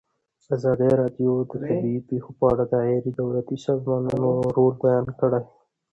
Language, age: Pashto, 19-29